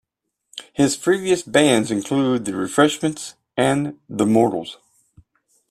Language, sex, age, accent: English, male, 50-59, United States English